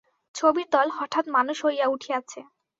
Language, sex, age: Bengali, female, 19-29